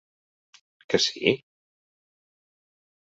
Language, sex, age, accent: Catalan, male, 40-49, occidental